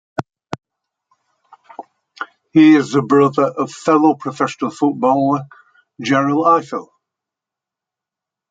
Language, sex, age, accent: English, male, 70-79, England English